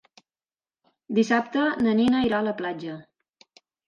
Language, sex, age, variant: Catalan, female, 40-49, Central